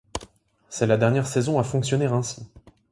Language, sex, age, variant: French, male, 19-29, Français de métropole